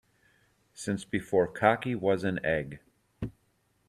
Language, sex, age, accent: English, male, 50-59, United States English